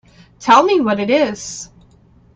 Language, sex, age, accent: English, female, 19-29, United States English